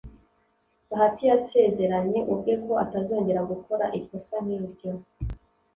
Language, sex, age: Kinyarwanda, female, 30-39